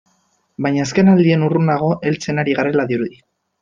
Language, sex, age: Basque, male, 19-29